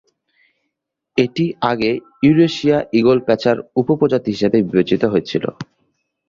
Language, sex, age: Bengali, male, under 19